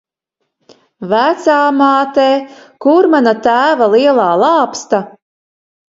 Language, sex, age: Latvian, female, 50-59